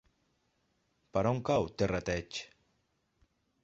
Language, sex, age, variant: Catalan, male, 40-49, Central